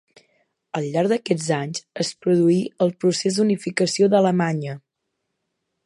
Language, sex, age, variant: Catalan, female, 19-29, Central